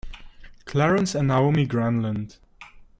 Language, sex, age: English, male, 19-29